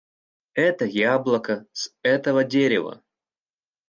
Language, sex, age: Russian, male, 19-29